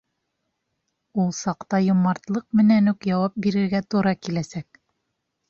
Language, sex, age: Bashkir, female, 19-29